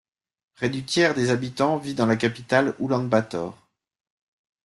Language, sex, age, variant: French, male, 50-59, Français de métropole